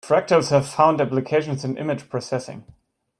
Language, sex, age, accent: English, male, 19-29, United States English